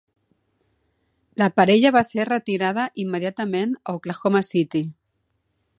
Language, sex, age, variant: Catalan, female, 40-49, Central